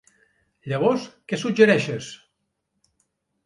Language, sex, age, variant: Catalan, male, 50-59, Central